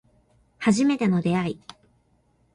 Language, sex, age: Japanese, female, 19-29